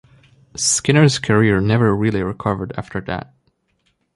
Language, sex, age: English, male, 19-29